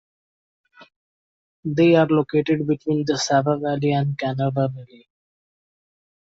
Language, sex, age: English, male, 19-29